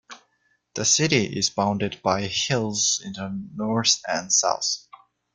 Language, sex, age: English, male, under 19